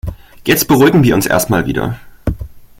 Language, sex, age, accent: German, male, under 19, Deutschland Deutsch